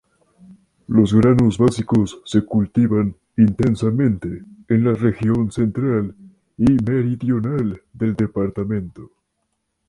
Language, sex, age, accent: Spanish, male, 19-29, Andino-Pacífico: Colombia, Perú, Ecuador, oeste de Bolivia y Venezuela andina